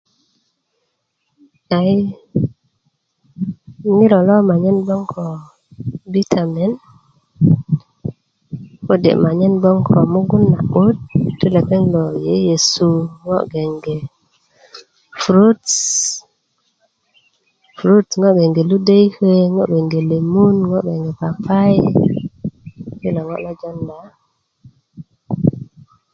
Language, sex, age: Kuku, female, 19-29